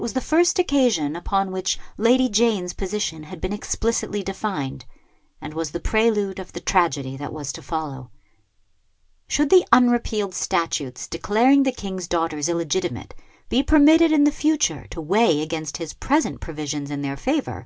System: none